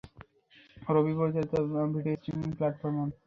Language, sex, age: Bengali, male, 19-29